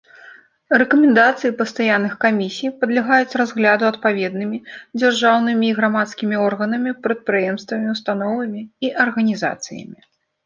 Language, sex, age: Belarusian, female, 40-49